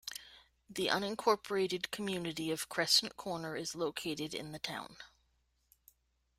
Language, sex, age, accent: English, female, 30-39, United States English